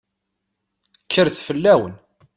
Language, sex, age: Kabyle, male, 30-39